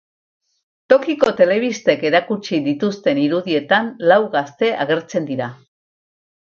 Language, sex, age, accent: Basque, female, 70-79, Mendebalekoa (Araba, Bizkaia, Gipuzkoako mendebaleko herri batzuk)